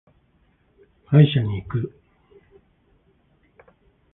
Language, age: Japanese, 60-69